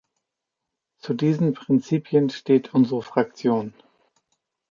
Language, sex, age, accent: German, male, 40-49, Deutschland Deutsch